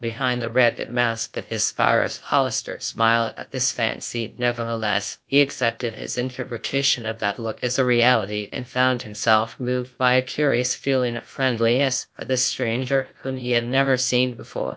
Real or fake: fake